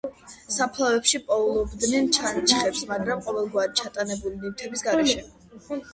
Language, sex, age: Georgian, female, under 19